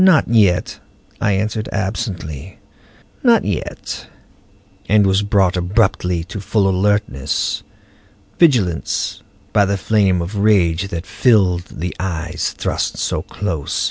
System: none